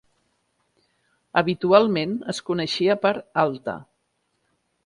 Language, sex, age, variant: Catalan, female, 50-59, Central